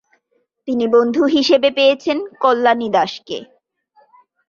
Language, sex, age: Bengali, female, 19-29